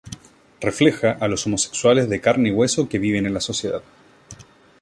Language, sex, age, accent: Spanish, male, 19-29, Chileno: Chile, Cuyo